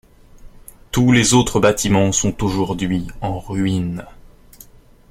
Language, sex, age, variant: French, male, 19-29, Français de métropole